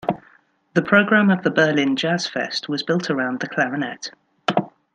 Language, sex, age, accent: English, female, 30-39, England English